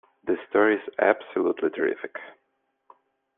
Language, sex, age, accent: English, male, 30-39, United States English